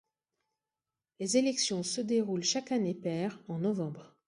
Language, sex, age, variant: French, female, 40-49, Français de métropole